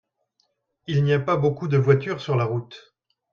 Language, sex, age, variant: French, male, 40-49, Français de métropole